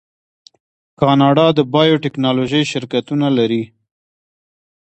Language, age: Pashto, 30-39